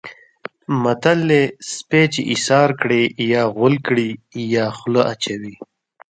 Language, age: Pashto, 19-29